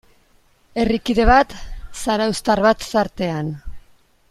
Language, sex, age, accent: Basque, female, 19-29, Mendebalekoa (Araba, Bizkaia, Gipuzkoako mendebaleko herri batzuk)